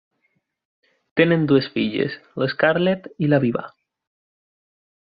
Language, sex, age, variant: Catalan, male, 19-29, Central